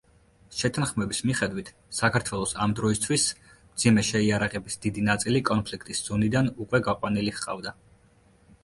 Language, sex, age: Georgian, male, 19-29